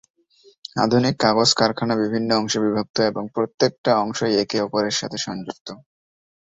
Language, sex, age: Bengali, male, 19-29